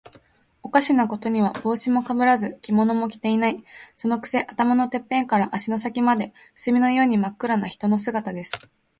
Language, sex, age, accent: Japanese, female, under 19, 標準語